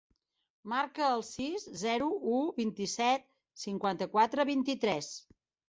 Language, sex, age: Catalan, female, 60-69